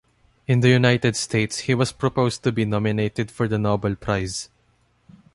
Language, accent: English, Filipino